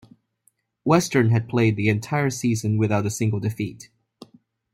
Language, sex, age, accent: English, male, 19-29, United States English